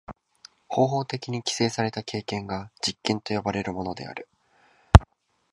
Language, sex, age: Japanese, male, 19-29